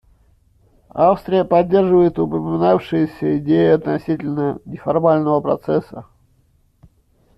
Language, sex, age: Russian, male, 40-49